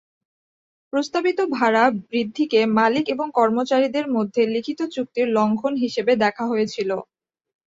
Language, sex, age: Bengali, female, 19-29